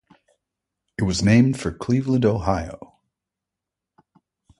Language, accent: English, United States English